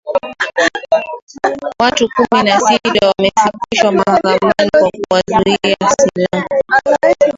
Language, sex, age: Swahili, female, 19-29